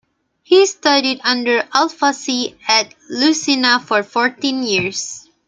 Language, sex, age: English, female, 19-29